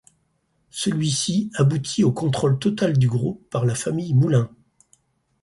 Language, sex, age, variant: French, male, 60-69, Français de métropole